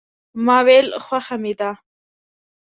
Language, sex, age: Pashto, female, 19-29